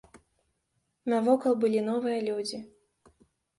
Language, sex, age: Belarusian, female, 19-29